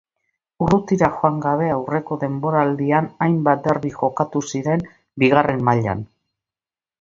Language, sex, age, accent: Basque, female, 60-69, Mendebalekoa (Araba, Bizkaia, Gipuzkoako mendebaleko herri batzuk)